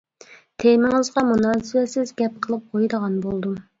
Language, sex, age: Uyghur, female, 19-29